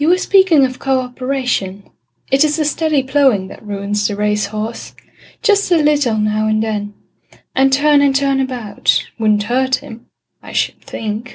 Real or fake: real